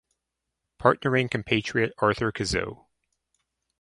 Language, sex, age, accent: English, male, 30-39, United States English